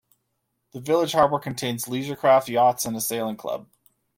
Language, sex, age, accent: English, male, 30-39, Canadian English